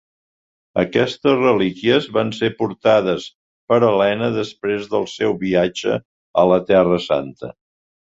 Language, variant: Catalan, Central